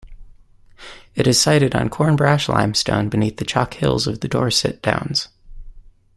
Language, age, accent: English, 19-29, United States English